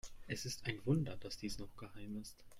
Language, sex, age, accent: German, male, under 19, Deutschland Deutsch